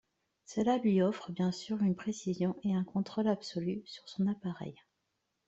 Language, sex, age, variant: French, female, 30-39, Français de métropole